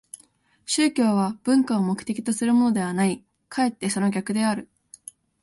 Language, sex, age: Japanese, female, under 19